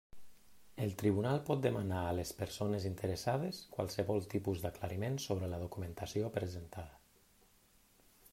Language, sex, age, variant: Catalan, male, 30-39, Central